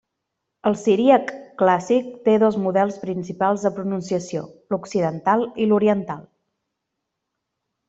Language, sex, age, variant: Catalan, female, 30-39, Nord-Occidental